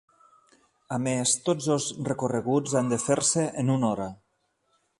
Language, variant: Catalan, Nord-Occidental